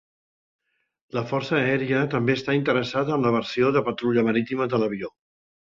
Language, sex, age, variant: Catalan, male, 70-79, Central